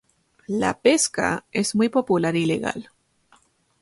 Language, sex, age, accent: Spanish, female, 19-29, Rioplatense: Argentina, Uruguay, este de Bolivia, Paraguay